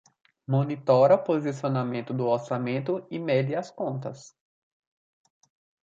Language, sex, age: Portuguese, male, 19-29